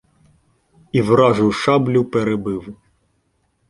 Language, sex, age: Ukrainian, male, 19-29